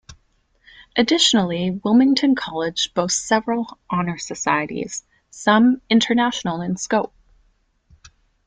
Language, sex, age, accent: English, female, 40-49, Canadian English